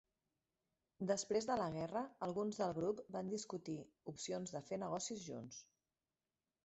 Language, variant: Catalan, Central